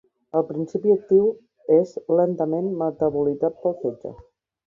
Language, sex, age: Catalan, female, 30-39